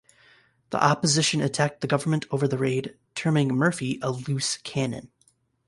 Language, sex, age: English, male, 19-29